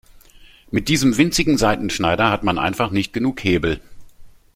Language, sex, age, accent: German, male, 50-59, Deutschland Deutsch